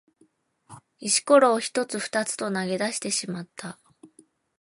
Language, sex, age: Japanese, female, 19-29